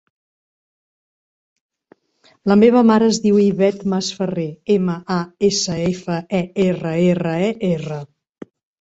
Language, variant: Catalan, Central